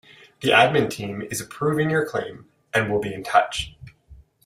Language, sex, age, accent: English, male, 30-39, Canadian English